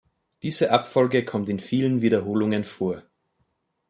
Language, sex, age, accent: German, male, 30-39, Österreichisches Deutsch